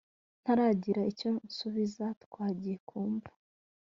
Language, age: Kinyarwanda, 19-29